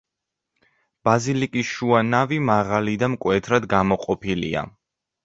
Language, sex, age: Georgian, male, under 19